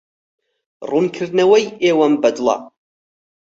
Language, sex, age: Central Kurdish, male, 30-39